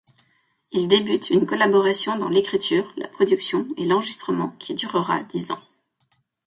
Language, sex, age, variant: French, female, 19-29, Français de métropole